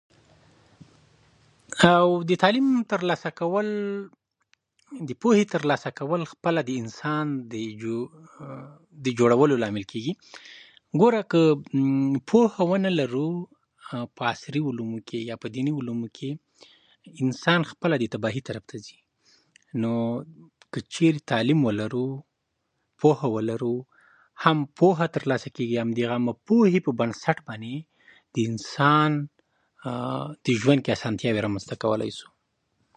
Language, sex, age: Pashto, male, 30-39